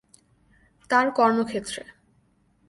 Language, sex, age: Bengali, female, 19-29